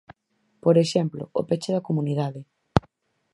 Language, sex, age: Galician, female, 19-29